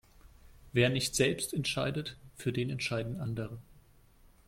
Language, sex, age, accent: German, male, 19-29, Deutschland Deutsch